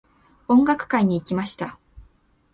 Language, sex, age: Japanese, female, 19-29